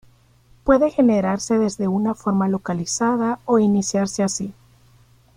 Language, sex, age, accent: Spanish, female, 30-39, América central